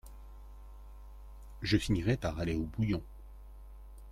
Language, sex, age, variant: French, male, 40-49, Français de métropole